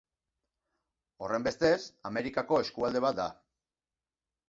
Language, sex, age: Basque, male, 40-49